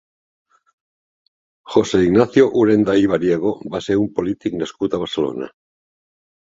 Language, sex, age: Catalan, male, 60-69